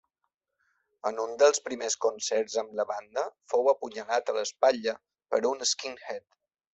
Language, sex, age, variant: Catalan, male, 40-49, Balear